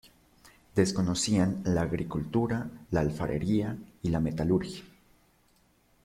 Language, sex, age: Spanish, male, 19-29